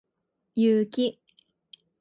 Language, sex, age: Japanese, female, 19-29